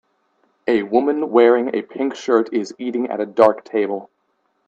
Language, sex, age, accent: English, male, under 19, United States English